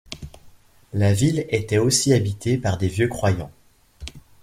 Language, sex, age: French, male, 40-49